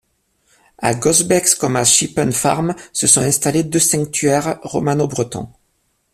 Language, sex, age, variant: French, male, 30-39, Français de métropole